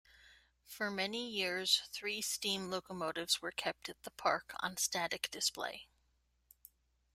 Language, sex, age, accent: English, female, 30-39, United States English